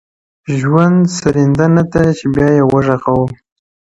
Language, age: Pashto, 19-29